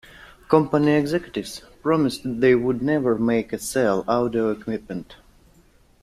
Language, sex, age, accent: English, male, 19-29, Canadian English